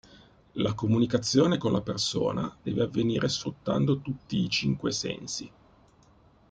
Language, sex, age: Italian, male, 50-59